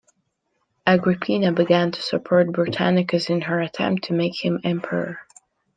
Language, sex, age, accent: English, female, under 19, United States English